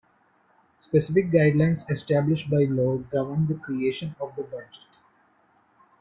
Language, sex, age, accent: English, male, 19-29, India and South Asia (India, Pakistan, Sri Lanka)